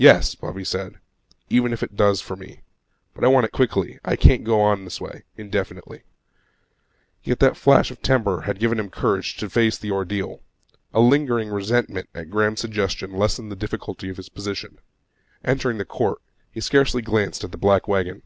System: none